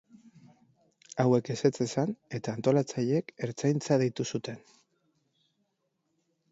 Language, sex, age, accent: Basque, male, 30-39, Mendebalekoa (Araba, Bizkaia, Gipuzkoako mendebaleko herri batzuk)